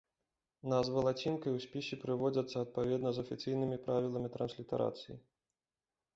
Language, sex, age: Belarusian, male, 30-39